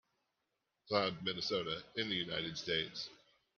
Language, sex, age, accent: English, male, 30-39, United States English